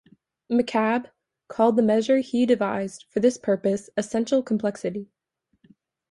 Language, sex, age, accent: English, female, under 19, United States English